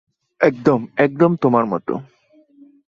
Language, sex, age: Bengali, male, under 19